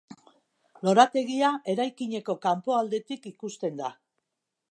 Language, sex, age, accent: Basque, female, 60-69, Mendebalekoa (Araba, Bizkaia, Gipuzkoako mendebaleko herri batzuk)